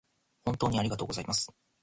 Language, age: Japanese, 19-29